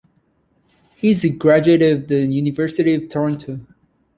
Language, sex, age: English, male, 19-29